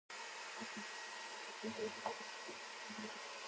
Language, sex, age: Min Nan Chinese, female, 19-29